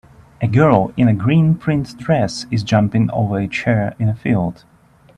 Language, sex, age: English, male, 19-29